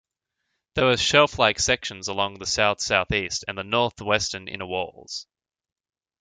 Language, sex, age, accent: English, male, 19-29, Australian English